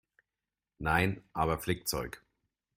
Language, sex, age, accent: German, male, 30-39, Deutschland Deutsch